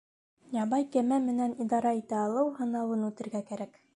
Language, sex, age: Bashkir, female, 19-29